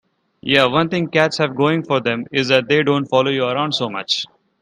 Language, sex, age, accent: English, male, 19-29, India and South Asia (India, Pakistan, Sri Lanka)